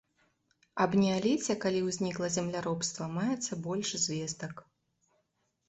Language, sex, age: Belarusian, female, 30-39